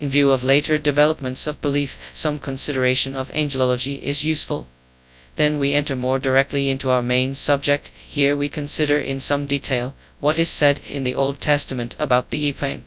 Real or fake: fake